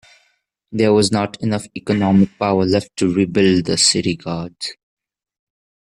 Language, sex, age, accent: English, male, 19-29, India and South Asia (India, Pakistan, Sri Lanka)